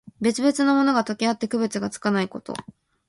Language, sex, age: Japanese, female, 19-29